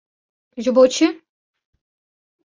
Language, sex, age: Kurdish, female, 19-29